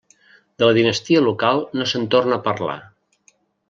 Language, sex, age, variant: Catalan, male, 60-69, Central